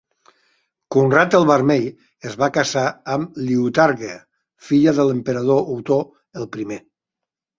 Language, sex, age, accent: Catalan, male, 50-59, Empordanès